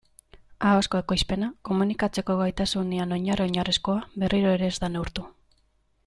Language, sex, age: Basque, female, 30-39